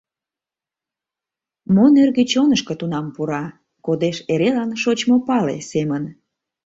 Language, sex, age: Mari, female, 40-49